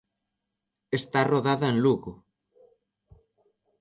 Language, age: Galician, 19-29